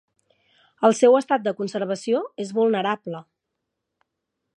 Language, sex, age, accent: Catalan, female, 30-39, central; nord-occidental